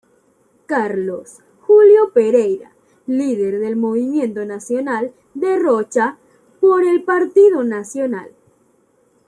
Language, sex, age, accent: Spanish, female, 19-29, México